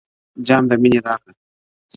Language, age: Pashto, 19-29